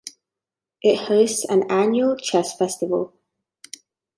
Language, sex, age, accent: English, female, under 19, Australian English